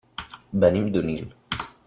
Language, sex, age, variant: Catalan, male, under 19, Central